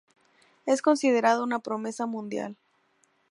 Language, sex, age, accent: Spanish, female, 19-29, México